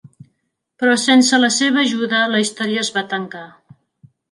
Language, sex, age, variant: Catalan, female, 40-49, Central